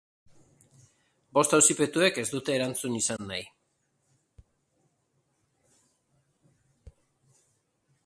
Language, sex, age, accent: Basque, male, 50-59, Erdialdekoa edo Nafarra (Gipuzkoa, Nafarroa)